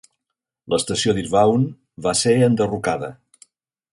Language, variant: Catalan, Central